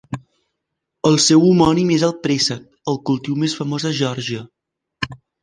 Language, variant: Catalan, Central